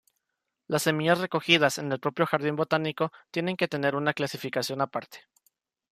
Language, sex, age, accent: Spanish, male, under 19, México